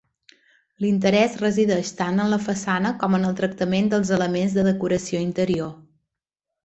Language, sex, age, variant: Catalan, female, 40-49, Balear